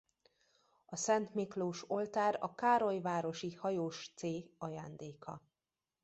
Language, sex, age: Hungarian, female, 30-39